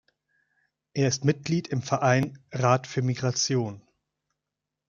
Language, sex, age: German, male, 30-39